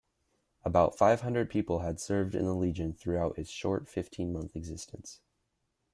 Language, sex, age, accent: English, male, under 19, United States English